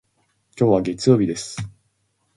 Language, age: Japanese, 19-29